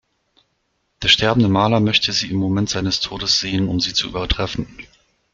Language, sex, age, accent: German, male, 40-49, Deutschland Deutsch